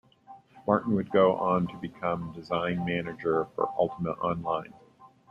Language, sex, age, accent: English, male, 60-69, United States English